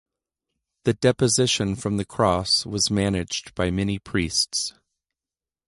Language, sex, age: English, male, 30-39